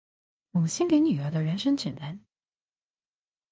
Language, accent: Chinese, 出生地：臺中市